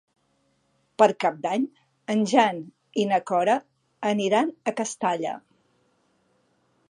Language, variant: Catalan, Central